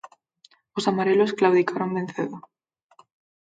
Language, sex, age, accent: Galician, female, 19-29, Normativo (estándar)